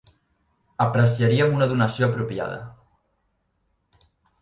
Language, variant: Catalan, Central